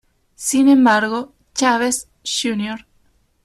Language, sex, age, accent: Spanish, female, 19-29, Rioplatense: Argentina, Uruguay, este de Bolivia, Paraguay